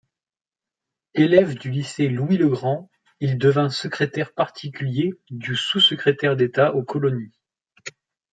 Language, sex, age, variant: French, male, 19-29, Français de métropole